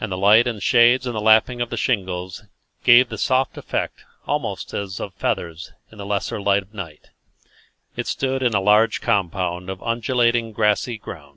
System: none